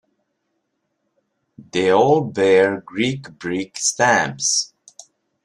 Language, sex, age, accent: English, male, 30-39, England English